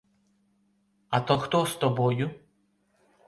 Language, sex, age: Ukrainian, male, 30-39